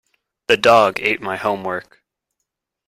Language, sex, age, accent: English, male, 19-29, United States English